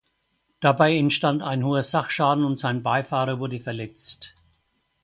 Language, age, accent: German, 70-79, Deutschland Deutsch